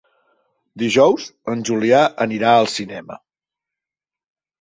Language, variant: Catalan, Central